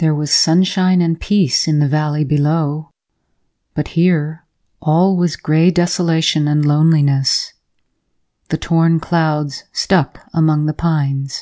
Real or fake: real